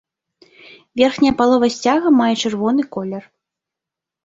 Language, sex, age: Belarusian, female, 30-39